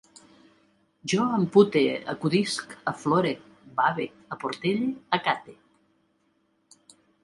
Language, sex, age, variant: Catalan, female, 60-69, Central